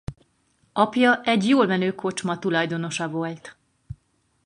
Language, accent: Hungarian, budapesti